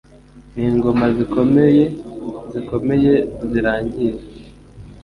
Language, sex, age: Kinyarwanda, male, 30-39